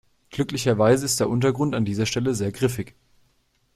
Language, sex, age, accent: German, male, 19-29, Deutschland Deutsch